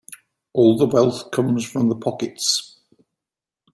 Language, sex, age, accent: English, male, 40-49, England English